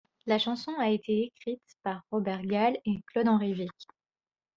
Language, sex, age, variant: French, female, 19-29, Français de métropole